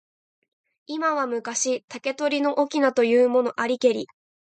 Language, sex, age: Japanese, female, 19-29